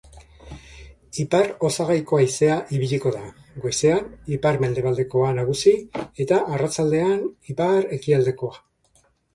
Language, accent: Basque, Mendebalekoa (Araba, Bizkaia, Gipuzkoako mendebaleko herri batzuk)